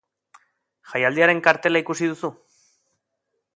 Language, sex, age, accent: Basque, male, 30-39, Erdialdekoa edo Nafarra (Gipuzkoa, Nafarroa)